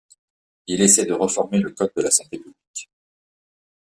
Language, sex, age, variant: French, male, 40-49, Français de métropole